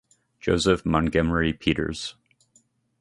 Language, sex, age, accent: English, male, 30-39, United States English